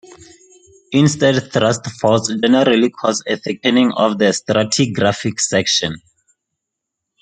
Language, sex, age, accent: English, male, 19-29, Southern African (South Africa, Zimbabwe, Namibia)